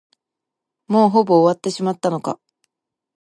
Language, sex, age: Japanese, female, 19-29